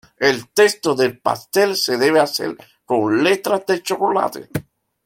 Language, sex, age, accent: Spanish, male, 50-59, Caribe: Cuba, Venezuela, Puerto Rico, República Dominicana, Panamá, Colombia caribeña, México caribeño, Costa del golfo de México